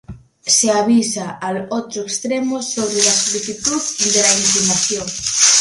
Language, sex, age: Spanish, female, 19-29